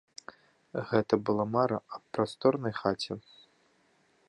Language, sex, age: Belarusian, male, 19-29